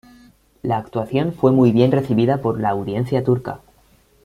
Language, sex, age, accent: Spanish, male, 19-29, España: Centro-Sur peninsular (Madrid, Toledo, Castilla-La Mancha)